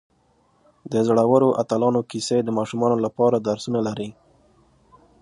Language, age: Pashto, 19-29